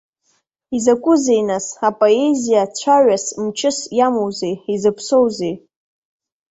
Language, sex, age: Abkhazian, female, 19-29